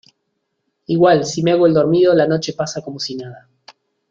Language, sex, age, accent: Spanish, male, 40-49, Rioplatense: Argentina, Uruguay, este de Bolivia, Paraguay